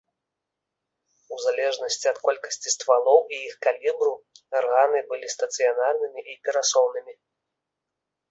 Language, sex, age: Belarusian, male, 30-39